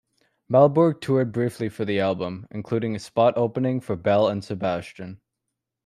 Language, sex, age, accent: English, male, under 19, Canadian English